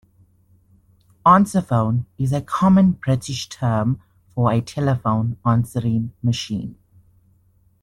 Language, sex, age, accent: English, male, 19-29, Southern African (South Africa, Zimbabwe, Namibia)